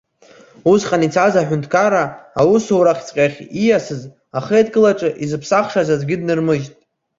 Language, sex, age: Abkhazian, male, under 19